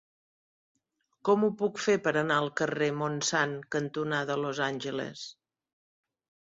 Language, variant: Catalan, Central